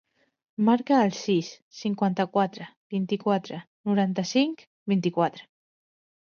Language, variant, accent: Catalan, Central, central